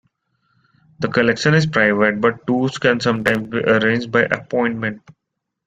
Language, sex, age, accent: English, male, 19-29, India and South Asia (India, Pakistan, Sri Lanka)